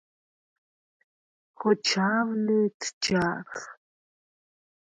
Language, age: Svan, 30-39